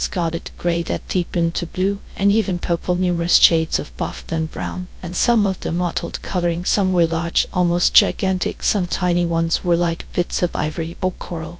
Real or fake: fake